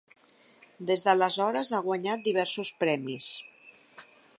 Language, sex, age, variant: Catalan, female, 50-59, Central